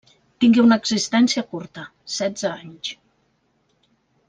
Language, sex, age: Catalan, female, 40-49